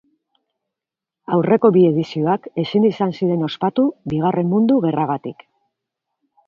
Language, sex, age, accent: Basque, female, 40-49, Mendebalekoa (Araba, Bizkaia, Gipuzkoako mendebaleko herri batzuk)